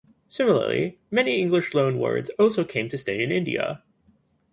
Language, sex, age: English, male, 19-29